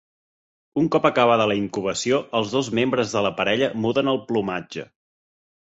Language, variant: Catalan, Central